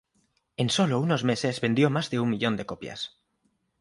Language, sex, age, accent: Spanish, male, 19-29, España: Norte peninsular (Asturias, Castilla y León, Cantabria, País Vasco, Navarra, Aragón, La Rioja, Guadalajara, Cuenca)